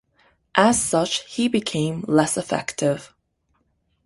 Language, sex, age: English, female, 19-29